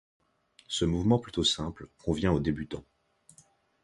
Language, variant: French, Français de métropole